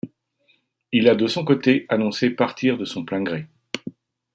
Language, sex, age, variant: French, male, 40-49, Français de métropole